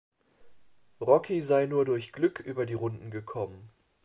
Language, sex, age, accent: German, male, 40-49, Deutschland Deutsch